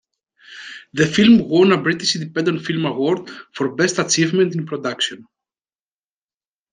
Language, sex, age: English, male, 40-49